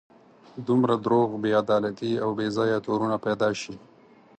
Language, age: Pashto, 19-29